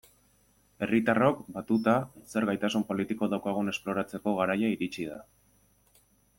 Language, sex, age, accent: Basque, male, 19-29, Erdialdekoa edo Nafarra (Gipuzkoa, Nafarroa)